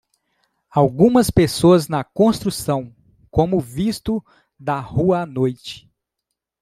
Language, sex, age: Portuguese, male, 40-49